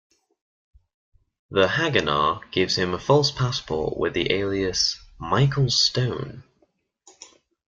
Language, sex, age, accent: English, male, under 19, England English